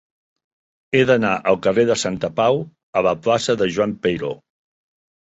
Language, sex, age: Catalan, male, 50-59